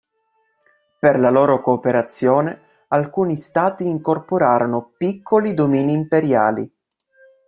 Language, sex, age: Italian, male, 19-29